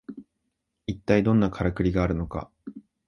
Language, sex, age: Japanese, male, 19-29